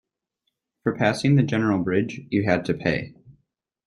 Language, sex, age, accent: English, male, under 19, United States English